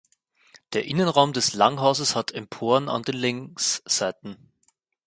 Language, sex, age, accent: German, male, 19-29, Österreichisches Deutsch